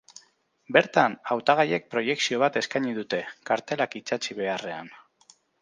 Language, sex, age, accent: Basque, male, 30-39, Mendebalekoa (Araba, Bizkaia, Gipuzkoako mendebaleko herri batzuk)